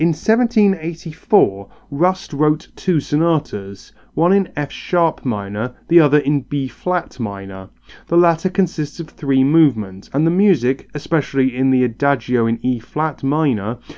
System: none